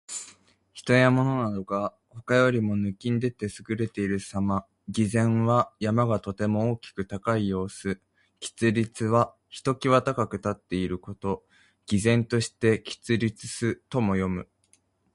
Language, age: Japanese, 19-29